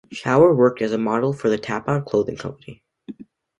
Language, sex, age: English, male, under 19